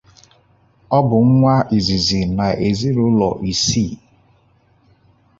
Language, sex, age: Igbo, male, 30-39